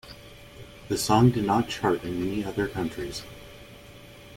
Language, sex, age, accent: English, male, 30-39, United States English